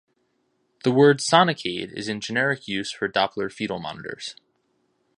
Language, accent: English, United States English